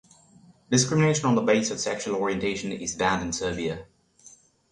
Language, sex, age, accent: English, male, 30-39, United States English; India and South Asia (India, Pakistan, Sri Lanka)